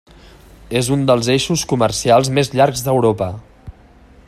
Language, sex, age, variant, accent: Catalan, male, 40-49, Central, central